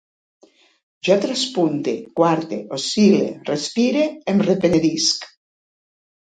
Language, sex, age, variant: Catalan, female, 50-59, Central